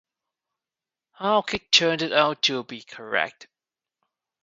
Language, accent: English, Hong Kong English